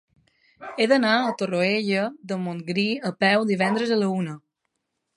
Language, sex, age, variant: Catalan, female, 19-29, Balear